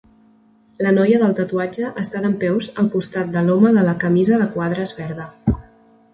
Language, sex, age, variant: Catalan, female, 19-29, Central